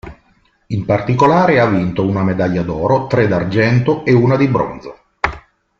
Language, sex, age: Italian, male, 50-59